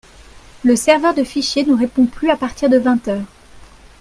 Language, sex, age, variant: French, female, 19-29, Français de métropole